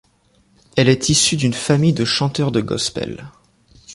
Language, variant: French, Français de métropole